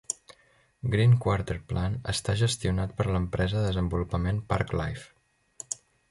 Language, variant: Catalan, Central